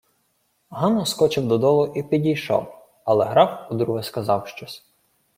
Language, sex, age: Ukrainian, male, 19-29